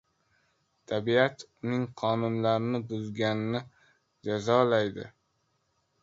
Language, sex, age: Uzbek, male, under 19